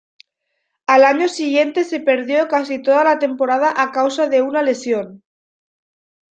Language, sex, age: Spanish, female, 19-29